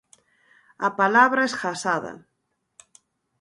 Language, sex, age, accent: Galician, female, 50-59, Atlántico (seseo e gheada)